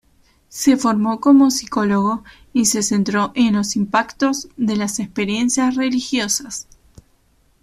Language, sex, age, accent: Spanish, female, 19-29, Rioplatense: Argentina, Uruguay, este de Bolivia, Paraguay